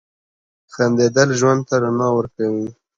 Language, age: Pashto, under 19